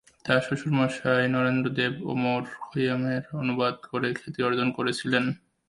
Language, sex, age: Bengali, male, 30-39